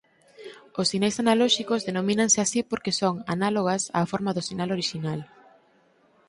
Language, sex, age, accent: Galician, female, under 19, Normativo (estándar)